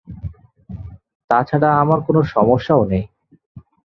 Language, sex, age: Bengali, male, 19-29